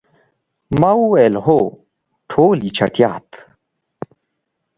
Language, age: Pashto, 19-29